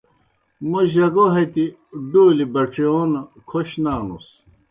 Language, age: Kohistani Shina, 60-69